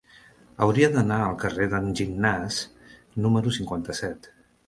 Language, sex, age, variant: Catalan, male, 50-59, Central